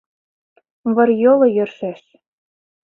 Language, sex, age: Mari, female, 19-29